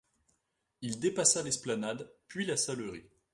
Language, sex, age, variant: French, male, 19-29, Français de métropole